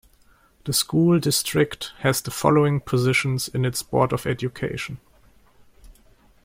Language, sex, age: English, male, 19-29